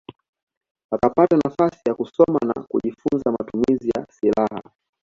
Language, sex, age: Swahili, male, 19-29